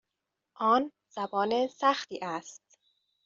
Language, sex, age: Persian, female, 19-29